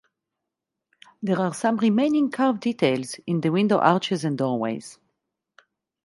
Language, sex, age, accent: English, female, 40-49, Israeli